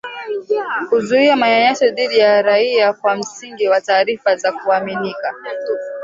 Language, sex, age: Swahili, female, 19-29